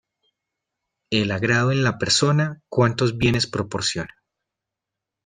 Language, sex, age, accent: Spanish, male, 30-39, Andino-Pacífico: Colombia, Perú, Ecuador, oeste de Bolivia y Venezuela andina